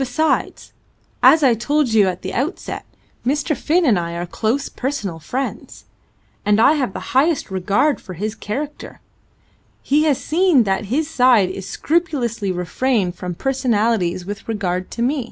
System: none